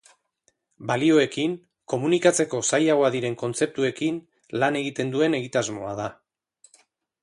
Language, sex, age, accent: Basque, male, 40-49, Erdialdekoa edo Nafarra (Gipuzkoa, Nafarroa)